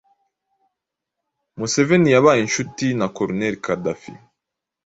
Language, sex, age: Kinyarwanda, male, 19-29